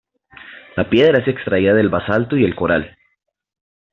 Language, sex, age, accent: Spanish, male, 19-29, Andino-Pacífico: Colombia, Perú, Ecuador, oeste de Bolivia y Venezuela andina